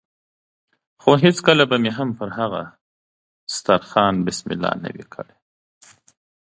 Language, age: Pashto, 30-39